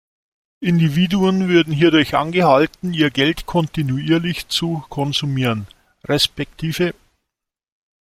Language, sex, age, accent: German, male, 50-59, Deutschland Deutsch